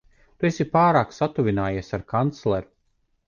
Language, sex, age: Latvian, male, 30-39